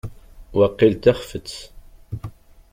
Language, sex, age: Kabyle, male, 40-49